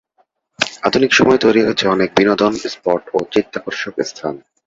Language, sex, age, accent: Bengali, male, 19-29, Native